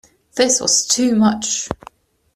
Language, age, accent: English, 19-29, England English